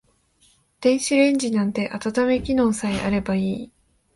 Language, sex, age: Japanese, female, 19-29